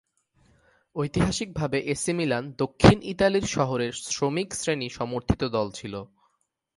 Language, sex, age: Bengali, male, 19-29